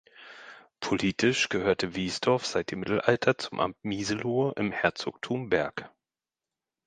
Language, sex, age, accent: German, male, 40-49, Deutschland Deutsch; Hochdeutsch